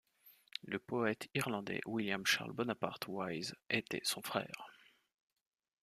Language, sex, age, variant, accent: French, male, 30-39, Français d'Europe, Français de Suisse